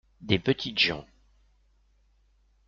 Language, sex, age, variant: French, male, 40-49, Français de métropole